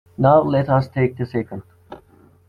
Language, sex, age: English, male, 19-29